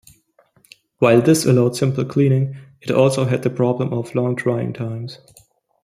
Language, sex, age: English, male, 19-29